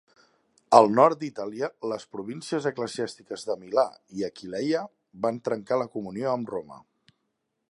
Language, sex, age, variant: Catalan, male, 30-39, Central